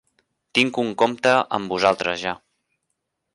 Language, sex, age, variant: Catalan, male, 19-29, Central